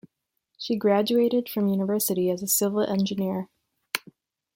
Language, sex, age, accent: English, female, 19-29, Canadian English